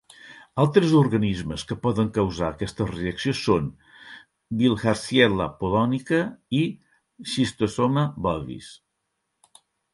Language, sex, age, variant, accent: Catalan, male, 60-69, Central, central